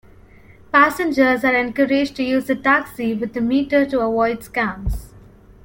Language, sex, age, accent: English, female, 19-29, India and South Asia (India, Pakistan, Sri Lanka)